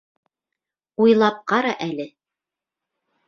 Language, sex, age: Bashkir, female, 30-39